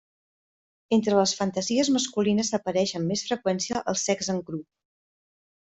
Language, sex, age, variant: Catalan, female, 50-59, Central